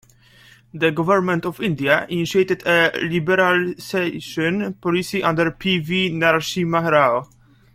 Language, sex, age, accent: English, male, 19-29, United States English